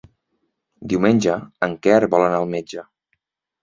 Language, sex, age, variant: Catalan, male, 19-29, Central